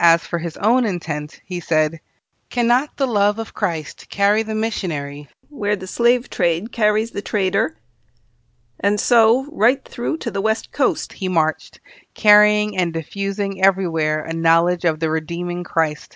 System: none